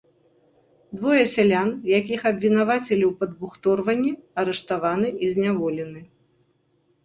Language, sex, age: Belarusian, female, 50-59